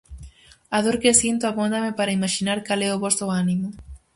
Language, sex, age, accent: Galician, female, under 19, Central (gheada)